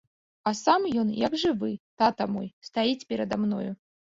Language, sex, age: Belarusian, female, 30-39